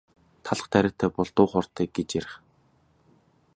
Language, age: Mongolian, 19-29